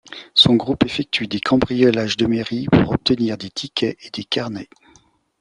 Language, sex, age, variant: French, male, 50-59, Français de métropole